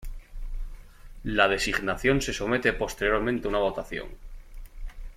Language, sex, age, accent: Spanish, male, 19-29, España: Norte peninsular (Asturias, Castilla y León, Cantabria, País Vasco, Navarra, Aragón, La Rioja, Guadalajara, Cuenca)